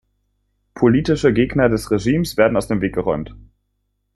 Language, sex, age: German, male, 19-29